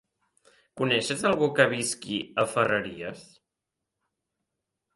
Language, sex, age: Catalan, male, 40-49